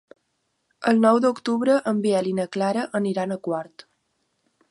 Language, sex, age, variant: Catalan, female, under 19, Balear